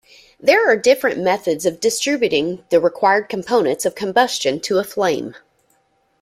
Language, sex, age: English, female, 30-39